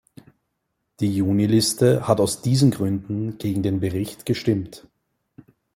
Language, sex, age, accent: German, male, 19-29, Österreichisches Deutsch